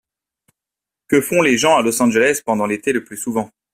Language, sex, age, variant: French, male, 30-39, Français de métropole